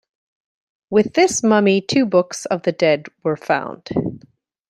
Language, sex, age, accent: English, female, 40-49, Canadian English